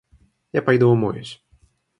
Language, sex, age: Russian, male, 19-29